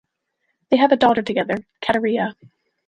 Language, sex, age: English, female, 19-29